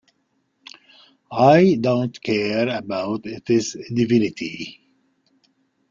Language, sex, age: English, male, 60-69